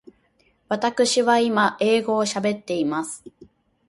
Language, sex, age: Japanese, female, 19-29